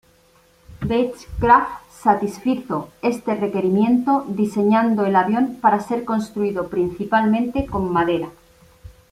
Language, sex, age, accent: Spanish, female, 50-59, España: Centro-Sur peninsular (Madrid, Toledo, Castilla-La Mancha)